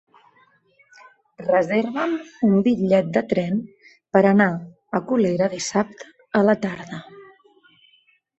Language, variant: Catalan, Central